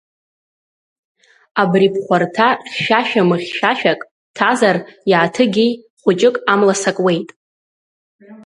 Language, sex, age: Abkhazian, female, under 19